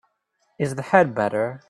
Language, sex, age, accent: English, male, 19-29, United States English